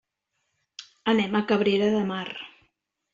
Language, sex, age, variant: Catalan, female, 50-59, Central